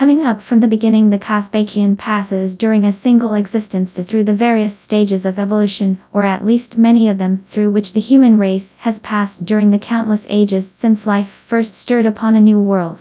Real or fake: fake